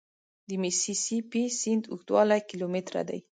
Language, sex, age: Pashto, female, 19-29